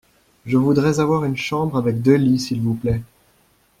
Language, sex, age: French, male, 19-29